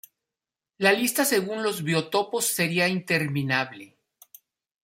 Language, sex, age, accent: Spanish, male, 50-59, México